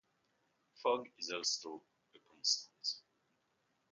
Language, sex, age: English, male, 40-49